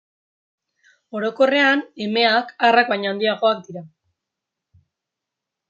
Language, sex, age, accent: Basque, female, under 19, Erdialdekoa edo Nafarra (Gipuzkoa, Nafarroa)